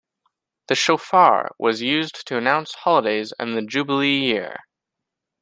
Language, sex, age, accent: English, male, 19-29, Canadian English